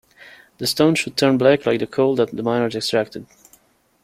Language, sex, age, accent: English, male, 30-39, United States English